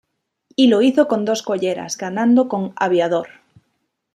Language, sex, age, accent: Spanish, female, 19-29, España: Norte peninsular (Asturias, Castilla y León, Cantabria, País Vasco, Navarra, Aragón, La Rioja, Guadalajara, Cuenca)